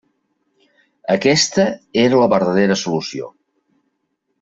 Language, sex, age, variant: Catalan, male, 50-59, Central